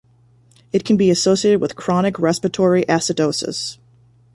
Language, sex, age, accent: English, female, 30-39, United States English